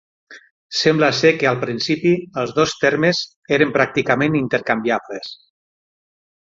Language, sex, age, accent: Catalan, male, 40-49, central; nord-occidental